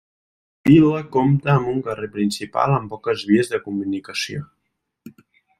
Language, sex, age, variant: Catalan, male, 19-29, Central